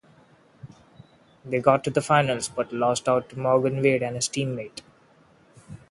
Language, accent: English, India and South Asia (India, Pakistan, Sri Lanka)